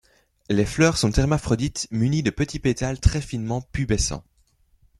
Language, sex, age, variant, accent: French, male, 19-29, Français d'Europe, Français de Belgique